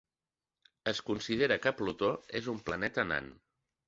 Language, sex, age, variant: Catalan, male, 30-39, Central